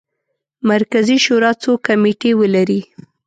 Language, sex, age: Pashto, female, 19-29